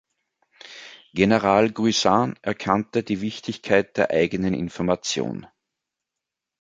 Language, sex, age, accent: German, male, 50-59, Österreichisches Deutsch